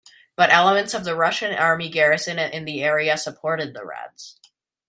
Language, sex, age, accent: English, male, under 19, United States English